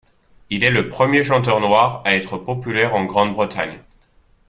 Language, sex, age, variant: French, male, 30-39, Français de métropole